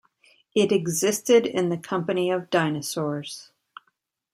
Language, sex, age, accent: English, female, 30-39, Canadian English